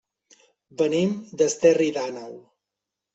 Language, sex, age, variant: Catalan, male, 30-39, Central